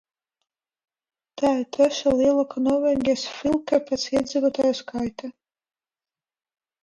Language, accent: Latvian, Krievu